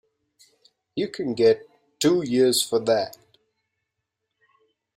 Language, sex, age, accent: English, male, 19-29, India and South Asia (India, Pakistan, Sri Lanka)